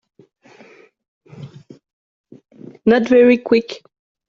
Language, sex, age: English, female, 19-29